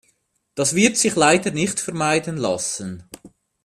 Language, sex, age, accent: German, male, 40-49, Schweizerdeutsch